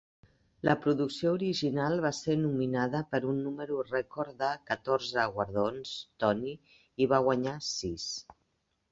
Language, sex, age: Catalan, female, 60-69